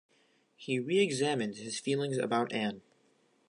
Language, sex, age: English, male, under 19